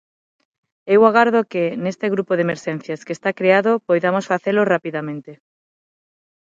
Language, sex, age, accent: Galician, female, 30-39, Normativo (estándar); Neofalante